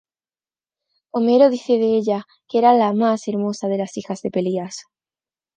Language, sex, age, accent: Spanish, female, under 19, España: Sur peninsular (Andalucia, Extremadura, Murcia)